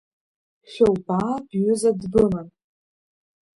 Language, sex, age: Abkhazian, female, under 19